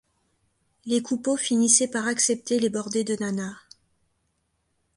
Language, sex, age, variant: French, female, 19-29, Français de métropole